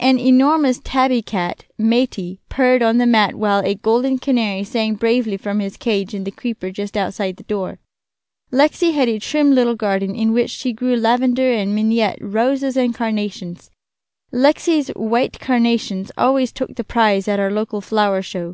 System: none